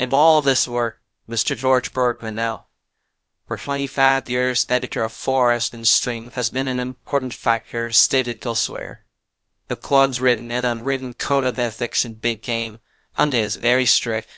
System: TTS, VITS